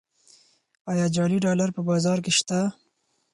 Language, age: Pashto, 19-29